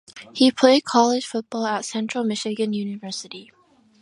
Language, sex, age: English, female, 19-29